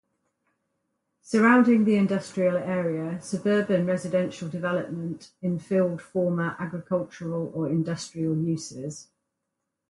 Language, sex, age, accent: English, female, 60-69, England English